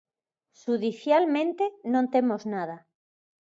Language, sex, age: Galician, female, 50-59